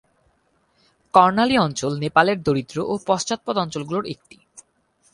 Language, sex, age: Bengali, male, 19-29